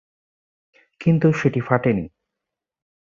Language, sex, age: Bengali, male, 19-29